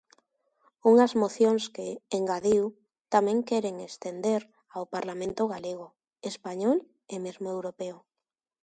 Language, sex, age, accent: Galician, female, 19-29, Normativo (estándar)